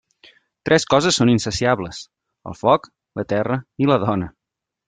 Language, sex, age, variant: Catalan, male, 30-39, Central